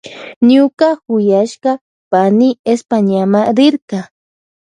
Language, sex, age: Loja Highland Quichua, female, 19-29